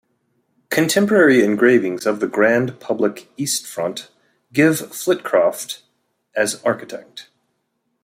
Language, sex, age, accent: English, male, 40-49, United States English